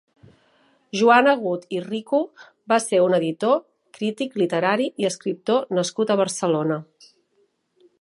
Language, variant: Catalan, Central